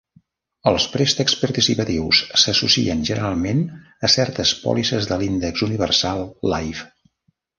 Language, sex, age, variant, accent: Catalan, male, 70-79, Central, central